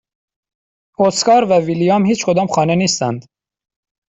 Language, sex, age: Persian, male, 19-29